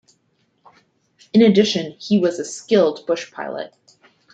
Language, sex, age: English, female, 30-39